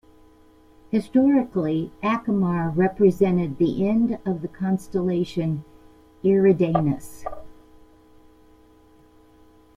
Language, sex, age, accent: English, female, 70-79, United States English